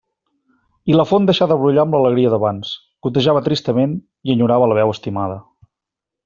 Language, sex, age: Catalan, male, 40-49